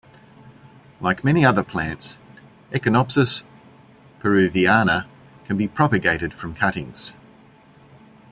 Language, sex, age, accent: English, male, 50-59, Australian English